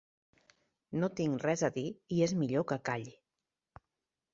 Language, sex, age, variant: Catalan, female, 40-49, Central